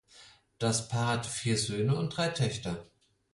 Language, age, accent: German, 30-39, Deutschland Deutsch